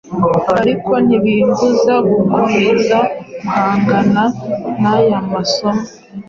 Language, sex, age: Kinyarwanda, female, 19-29